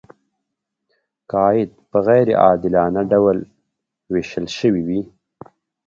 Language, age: Pashto, 19-29